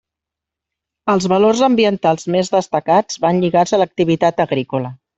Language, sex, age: Catalan, female, 50-59